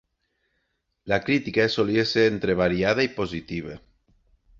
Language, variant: Catalan, Septentrional